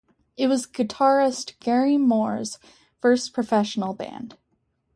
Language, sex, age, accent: English, female, 19-29, United States English